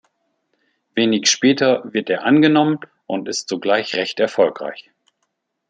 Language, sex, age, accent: German, male, 50-59, Deutschland Deutsch